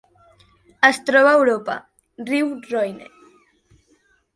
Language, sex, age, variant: Catalan, female, 40-49, Central